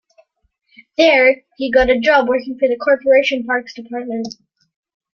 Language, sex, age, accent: English, female, under 19, Canadian English